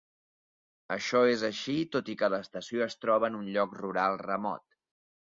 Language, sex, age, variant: Catalan, male, 19-29, Central